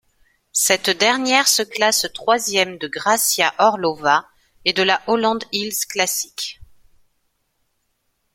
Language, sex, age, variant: French, female, 40-49, Français de métropole